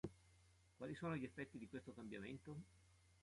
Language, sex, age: Italian, male, 50-59